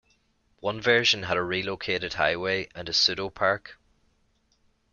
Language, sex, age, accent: English, male, 30-39, Irish English